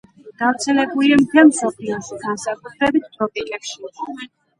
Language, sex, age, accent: Georgian, female, 40-49, ჩვეულებრივი